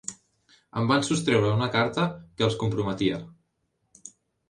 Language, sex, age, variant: Catalan, male, under 19, Central